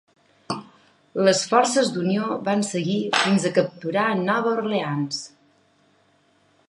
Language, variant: Catalan, Balear